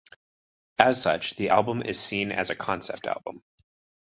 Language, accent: English, Canadian English